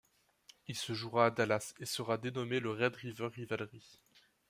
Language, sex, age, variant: French, male, 19-29, Français de métropole